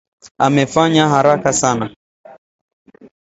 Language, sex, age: Swahili, male, 19-29